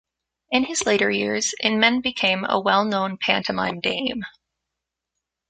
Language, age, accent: English, 19-29, United States English